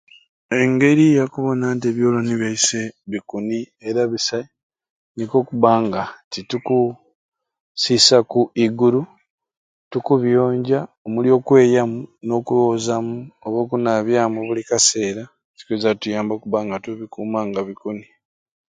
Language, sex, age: Ruuli, male, 30-39